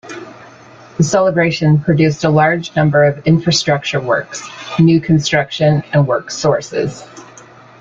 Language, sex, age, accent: English, female, 50-59, United States English